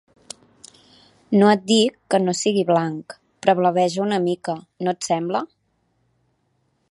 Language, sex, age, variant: Catalan, female, 30-39, Central